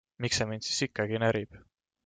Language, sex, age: Estonian, male, 19-29